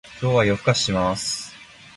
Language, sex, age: Japanese, male, 19-29